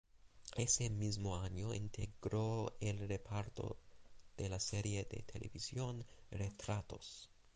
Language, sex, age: Spanish, male, 19-29